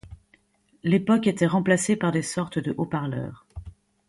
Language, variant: French, Français de métropole